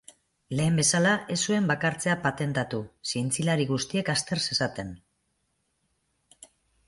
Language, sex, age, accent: Basque, female, 40-49, Mendebalekoa (Araba, Bizkaia, Gipuzkoako mendebaleko herri batzuk)